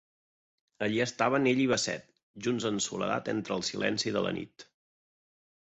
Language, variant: Catalan, Central